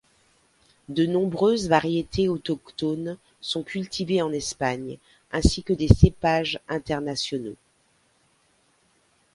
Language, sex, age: French, female, 50-59